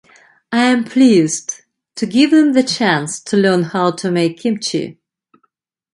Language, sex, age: English, female, 50-59